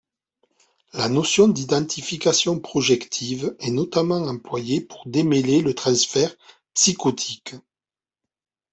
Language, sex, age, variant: French, male, 40-49, Français de métropole